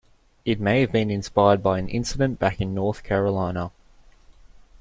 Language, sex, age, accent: English, male, 19-29, Australian English